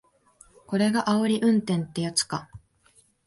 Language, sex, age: Japanese, female, 19-29